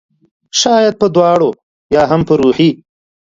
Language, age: Pashto, 30-39